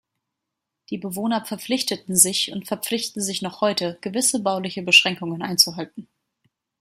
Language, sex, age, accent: German, female, 30-39, Deutschland Deutsch